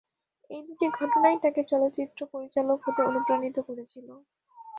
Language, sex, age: Bengali, male, under 19